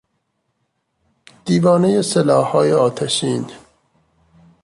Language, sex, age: Persian, male, 30-39